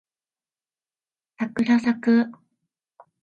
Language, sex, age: Japanese, female, 40-49